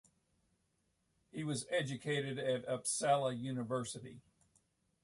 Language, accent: English, United States English